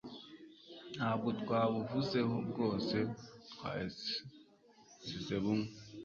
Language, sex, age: Kinyarwanda, male, 30-39